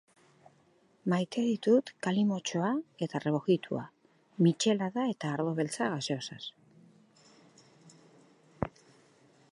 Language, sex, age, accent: Basque, female, 60-69, Mendebalekoa (Araba, Bizkaia, Gipuzkoako mendebaleko herri batzuk)